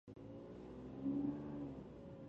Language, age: Pashto, 19-29